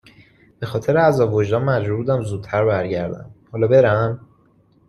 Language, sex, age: Persian, male, 19-29